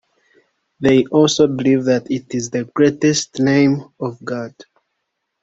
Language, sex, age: English, male, 19-29